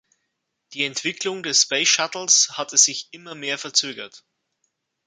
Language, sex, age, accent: German, male, 30-39, Deutschland Deutsch